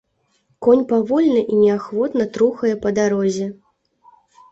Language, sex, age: Belarusian, female, 19-29